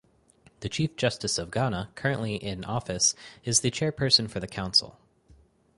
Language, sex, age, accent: English, male, 30-39, United States English